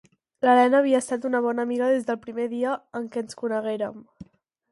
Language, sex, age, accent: Catalan, female, under 19, gironí